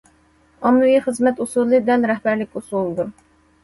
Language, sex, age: Uyghur, female, 30-39